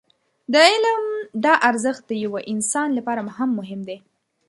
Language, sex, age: Pashto, female, 19-29